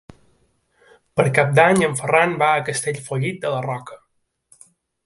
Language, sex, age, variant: Catalan, male, 30-39, Balear